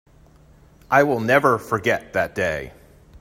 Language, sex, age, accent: English, male, 30-39, United States English